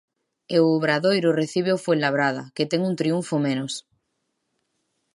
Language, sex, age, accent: Galician, female, 19-29, Normativo (estándar)